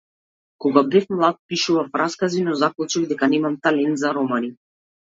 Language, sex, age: Macedonian, female, 30-39